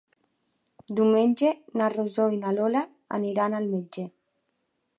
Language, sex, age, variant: Catalan, female, 19-29, Nord-Occidental